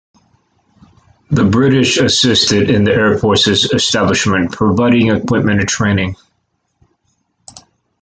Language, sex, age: English, male, 40-49